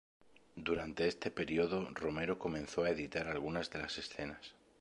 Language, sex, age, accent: Spanish, male, 30-39, España: Sur peninsular (Andalucia, Extremadura, Murcia)